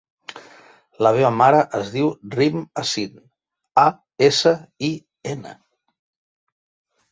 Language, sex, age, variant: Catalan, male, 50-59, Central